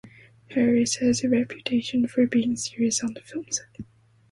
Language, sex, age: English, female, under 19